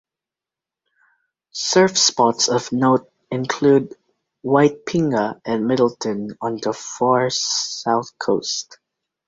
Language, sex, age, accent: English, male, under 19, England English